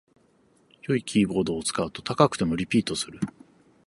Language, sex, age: Japanese, male, 40-49